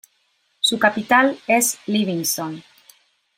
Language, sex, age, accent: Spanish, female, 40-49, España: Norte peninsular (Asturias, Castilla y León, Cantabria, País Vasco, Navarra, Aragón, La Rioja, Guadalajara, Cuenca)